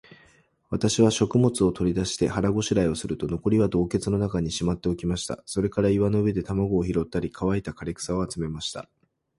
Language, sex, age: Japanese, male, 40-49